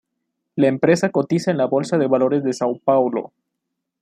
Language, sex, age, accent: Spanish, male, 19-29, México